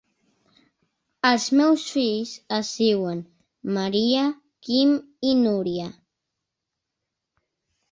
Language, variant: Catalan, Central